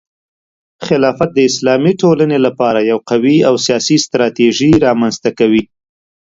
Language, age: Pashto, 30-39